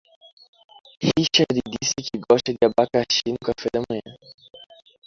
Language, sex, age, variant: Portuguese, male, under 19, Portuguese (Brasil)